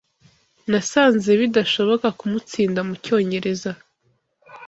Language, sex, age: Kinyarwanda, female, 19-29